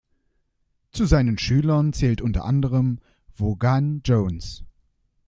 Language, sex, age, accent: German, male, under 19, Deutschland Deutsch